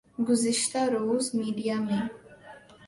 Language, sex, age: Urdu, female, 19-29